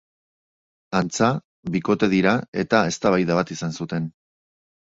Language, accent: Basque, Erdialdekoa edo Nafarra (Gipuzkoa, Nafarroa)